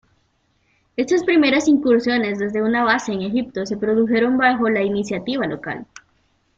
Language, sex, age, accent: Spanish, female, 19-29, América central